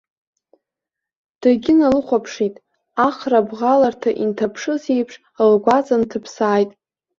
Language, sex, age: Abkhazian, female, under 19